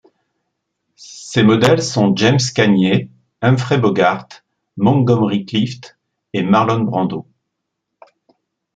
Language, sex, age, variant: French, male, 60-69, Français de métropole